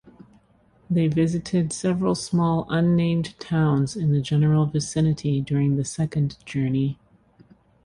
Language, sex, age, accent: English, female, 30-39, United States English